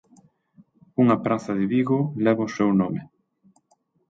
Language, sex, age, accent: Galician, male, 30-39, Normativo (estándar)